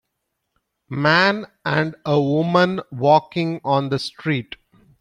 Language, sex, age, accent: English, male, 40-49, India and South Asia (India, Pakistan, Sri Lanka)